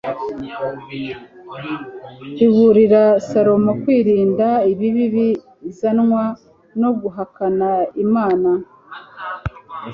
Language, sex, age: Kinyarwanda, female, 50-59